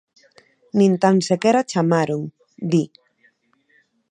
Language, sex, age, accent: Galician, female, 30-39, Normativo (estándar)